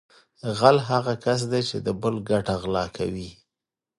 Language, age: Pashto, 30-39